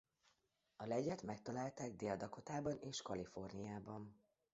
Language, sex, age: Hungarian, female, 40-49